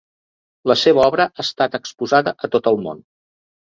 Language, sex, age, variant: Catalan, male, 60-69, Central